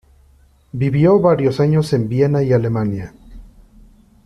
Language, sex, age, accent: Spanish, male, 30-39, México